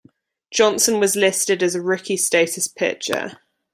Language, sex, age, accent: English, female, 19-29, England English